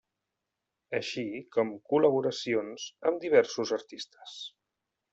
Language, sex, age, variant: Catalan, male, 40-49, Central